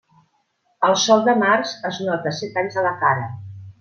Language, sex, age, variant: Catalan, female, 50-59, Central